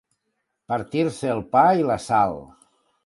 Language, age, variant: Catalan, 60-69, Tortosí